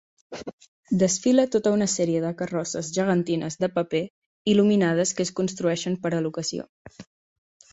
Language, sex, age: Catalan, male, 50-59